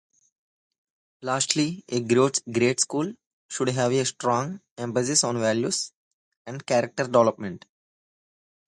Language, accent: English, United States English